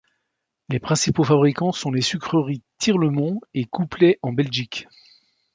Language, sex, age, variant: French, male, 60-69, Français de métropole